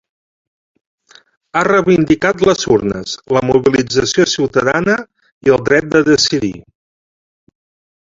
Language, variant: Catalan, Central